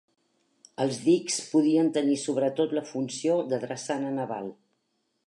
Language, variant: Catalan, Central